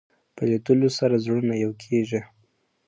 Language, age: Pashto, 19-29